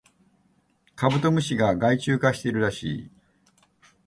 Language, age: Japanese, 60-69